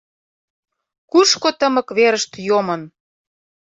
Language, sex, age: Mari, female, 40-49